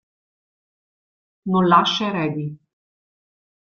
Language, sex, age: Italian, female, 40-49